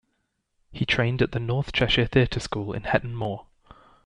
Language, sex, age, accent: English, male, 19-29, England English